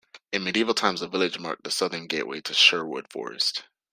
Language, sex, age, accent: English, male, 19-29, United States English